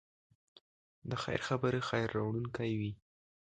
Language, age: Pashto, under 19